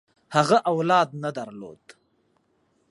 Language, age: Pashto, 30-39